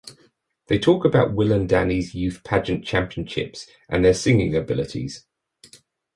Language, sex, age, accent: English, male, 40-49, England English